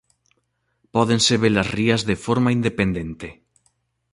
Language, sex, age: Galician, male, 40-49